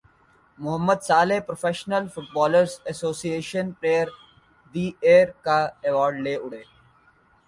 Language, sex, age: Urdu, male, 19-29